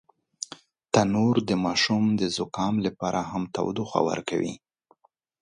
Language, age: Pashto, 50-59